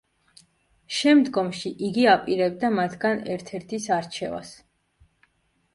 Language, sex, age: Georgian, female, 19-29